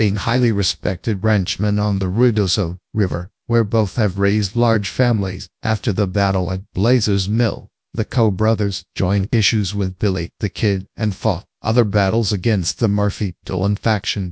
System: TTS, GradTTS